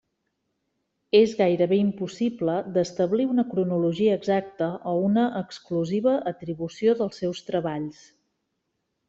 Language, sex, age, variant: Catalan, female, 40-49, Central